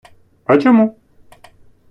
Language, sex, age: Ukrainian, male, 30-39